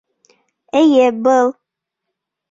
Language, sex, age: Bashkir, female, under 19